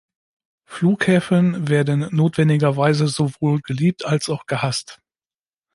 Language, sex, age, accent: German, male, 40-49, Deutschland Deutsch